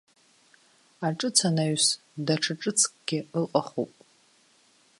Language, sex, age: Abkhazian, female, 19-29